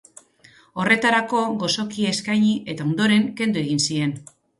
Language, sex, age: Basque, female, 40-49